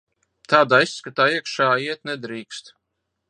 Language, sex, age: Latvian, male, 30-39